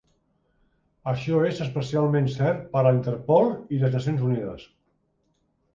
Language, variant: Catalan, Central